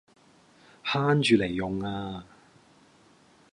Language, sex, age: Cantonese, male, 40-49